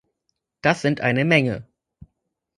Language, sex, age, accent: German, male, 30-39, Deutschland Deutsch